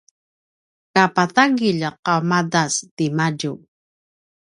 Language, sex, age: Paiwan, female, 50-59